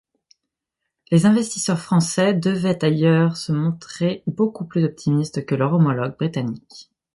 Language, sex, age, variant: French, male, under 19, Français de métropole